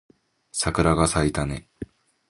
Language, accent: Japanese, 日本人